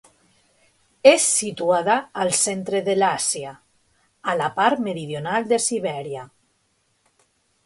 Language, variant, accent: Catalan, Alacantí, valencià